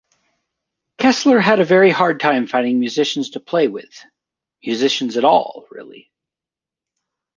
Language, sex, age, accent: English, male, 40-49, United States English